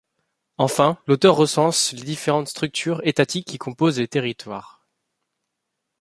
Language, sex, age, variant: French, male, 30-39, Français de métropole